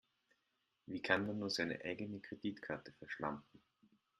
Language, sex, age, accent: German, male, 30-39, Österreichisches Deutsch